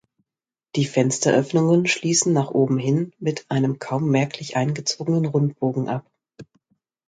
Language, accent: German, Deutschland Deutsch